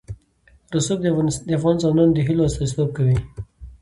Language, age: Pashto, 19-29